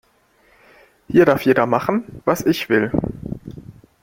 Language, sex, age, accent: German, male, 19-29, Deutschland Deutsch